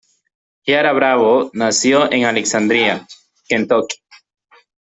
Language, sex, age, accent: Spanish, male, 19-29, Andino-Pacífico: Colombia, Perú, Ecuador, oeste de Bolivia y Venezuela andina